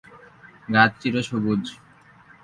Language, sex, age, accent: Bengali, male, 19-29, fluent